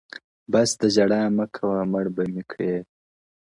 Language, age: Pashto, 19-29